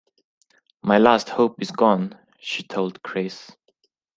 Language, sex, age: English, male, 19-29